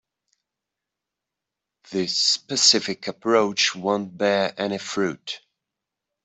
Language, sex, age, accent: English, male, 30-39, England English